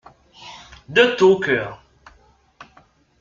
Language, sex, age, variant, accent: French, male, 19-29, Français d'Amérique du Nord, Français du Canada